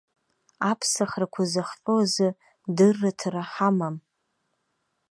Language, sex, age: Abkhazian, female, under 19